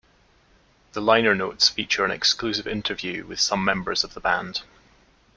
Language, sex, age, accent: English, male, 30-39, Scottish English